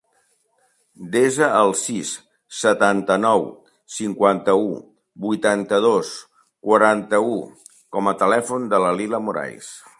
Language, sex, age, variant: Catalan, male, 60-69, Septentrional